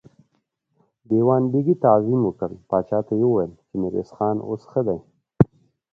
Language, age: Pashto, 19-29